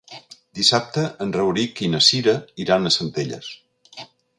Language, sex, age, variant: Catalan, male, 60-69, Central